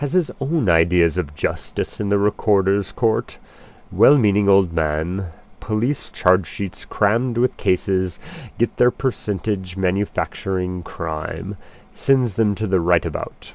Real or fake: real